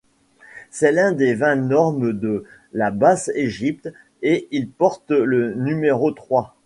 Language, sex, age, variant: French, male, 40-49, Français de métropole